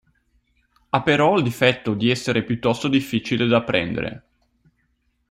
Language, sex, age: Italian, male, 30-39